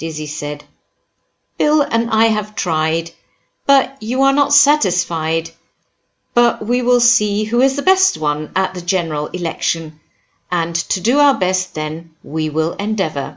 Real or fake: real